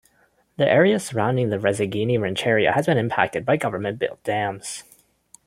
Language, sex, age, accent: English, male, under 19, United States English